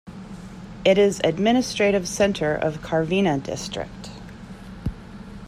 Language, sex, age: English, female, 30-39